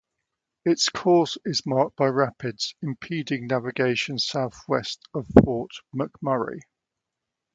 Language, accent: English, England English